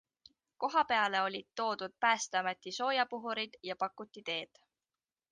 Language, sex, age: Estonian, female, 19-29